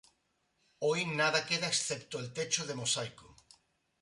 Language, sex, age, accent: Spanish, male, 60-69, España: Sur peninsular (Andalucia, Extremadura, Murcia)